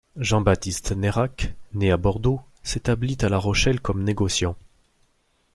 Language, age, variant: French, 30-39, Français de métropole